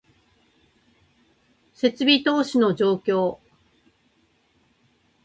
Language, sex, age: Japanese, female, 50-59